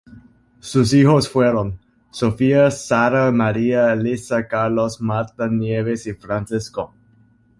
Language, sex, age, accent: Spanish, male, 19-29, América central